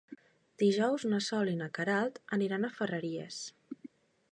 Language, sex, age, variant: Catalan, female, 19-29, Central